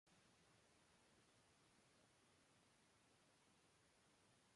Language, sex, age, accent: Spanish, male, 40-49, Chileno: Chile, Cuyo